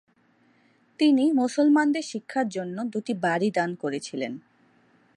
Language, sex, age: Bengali, female, 30-39